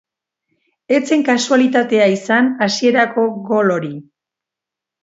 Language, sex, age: Basque, female, 60-69